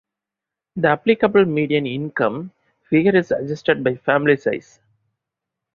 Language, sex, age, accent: English, male, 30-39, India and South Asia (India, Pakistan, Sri Lanka)